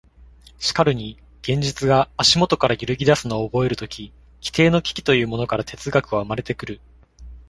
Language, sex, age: Japanese, male, 19-29